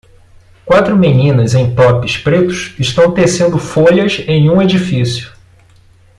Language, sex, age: Portuguese, male, 40-49